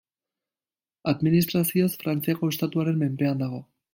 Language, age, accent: Basque, 19-29, Mendebalekoa (Araba, Bizkaia, Gipuzkoako mendebaleko herri batzuk)